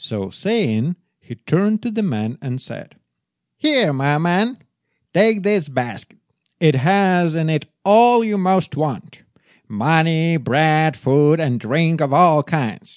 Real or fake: real